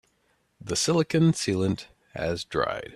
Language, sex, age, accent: English, male, 30-39, United States English